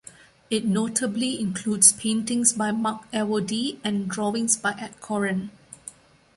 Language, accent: English, Malaysian English